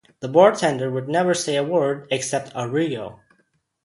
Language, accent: English, United States English